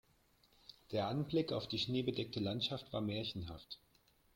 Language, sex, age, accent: German, male, 19-29, Deutschland Deutsch